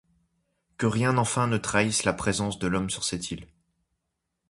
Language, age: French, 19-29